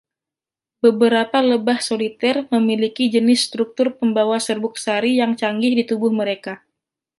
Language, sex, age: Indonesian, female, 19-29